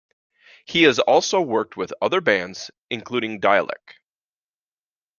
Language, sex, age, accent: English, male, 40-49, United States English